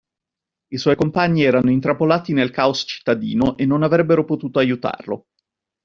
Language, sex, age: Italian, male, 50-59